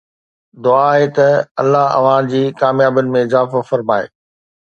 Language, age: Sindhi, 40-49